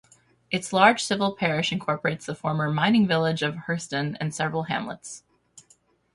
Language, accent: English, United States English; Midwestern